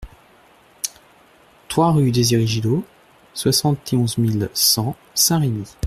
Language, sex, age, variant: French, male, 30-39, Français de métropole